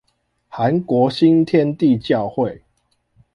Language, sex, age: Chinese, male, 19-29